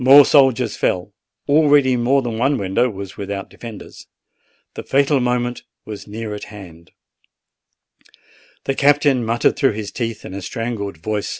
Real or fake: real